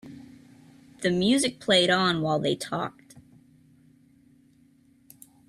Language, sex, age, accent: English, female, 19-29, United States English